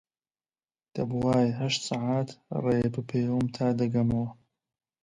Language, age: Central Kurdish, 19-29